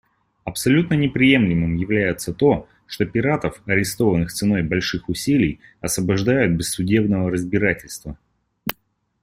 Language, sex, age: Russian, male, 19-29